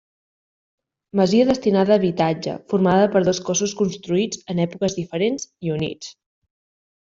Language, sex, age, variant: Catalan, female, 19-29, Central